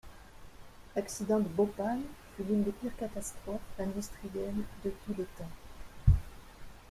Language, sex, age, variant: French, female, 60-69, Français de métropole